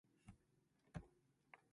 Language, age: Japanese, 19-29